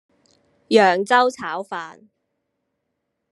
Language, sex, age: Cantonese, female, 19-29